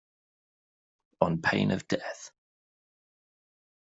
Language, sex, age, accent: English, male, 30-39, England English